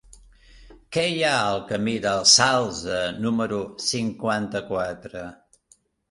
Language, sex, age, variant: Catalan, male, 50-59, Central